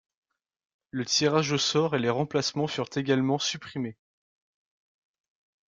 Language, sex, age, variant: French, male, 19-29, Français de métropole